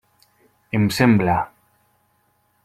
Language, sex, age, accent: Catalan, male, 19-29, valencià